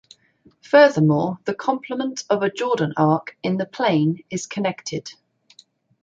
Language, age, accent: English, 30-39, England English